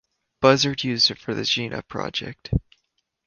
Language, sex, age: English, male, 19-29